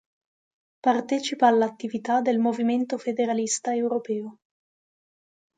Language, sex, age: Italian, female, 19-29